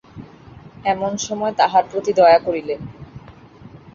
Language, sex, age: Bengali, female, 19-29